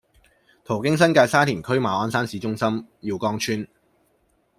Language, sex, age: Cantonese, male, 30-39